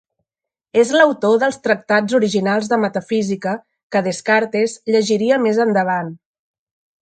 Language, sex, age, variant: Catalan, female, 40-49, Central